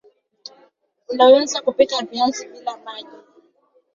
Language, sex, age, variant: Swahili, female, 19-29, Kiswahili cha Bara ya Kenya